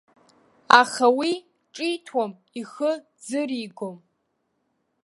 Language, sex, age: Abkhazian, female, under 19